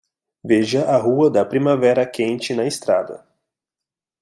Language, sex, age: Portuguese, male, 19-29